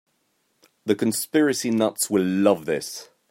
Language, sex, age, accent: English, male, 30-39, England English